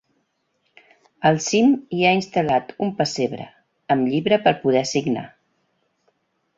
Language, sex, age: Catalan, female, 60-69